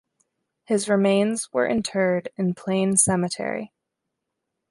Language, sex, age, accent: English, female, 19-29, United States English